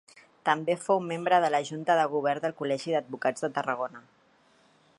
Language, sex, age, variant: Catalan, female, 40-49, Central